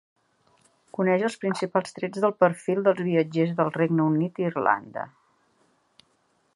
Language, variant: Catalan, Central